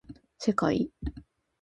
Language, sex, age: Japanese, female, 19-29